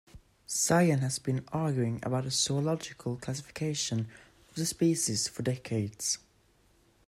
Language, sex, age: English, male, 19-29